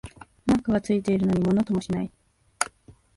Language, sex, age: Japanese, female, 19-29